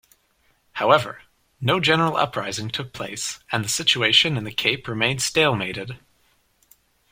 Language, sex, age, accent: English, male, under 19, Canadian English